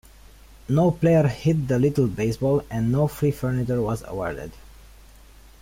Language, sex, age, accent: English, male, 19-29, United States English